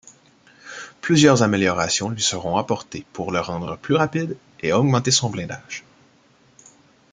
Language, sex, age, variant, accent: French, male, 30-39, Français d'Amérique du Nord, Français du Canada